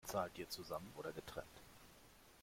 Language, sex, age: German, male, 50-59